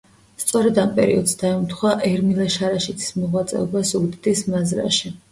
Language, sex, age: Georgian, female, 19-29